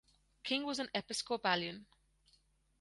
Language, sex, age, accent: English, female, 19-29, India and South Asia (India, Pakistan, Sri Lanka)